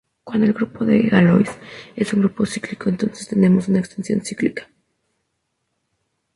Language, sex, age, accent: Spanish, female, 19-29, México